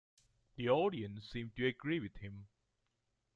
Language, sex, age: English, male, 30-39